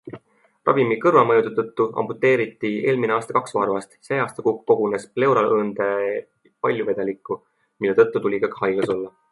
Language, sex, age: Estonian, male, 19-29